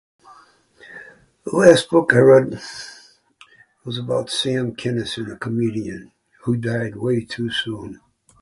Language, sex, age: English, male, 70-79